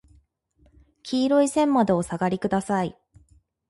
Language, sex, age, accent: Japanese, female, 30-39, 標準語